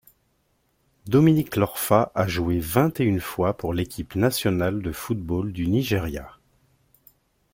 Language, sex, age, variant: French, male, 40-49, Français de métropole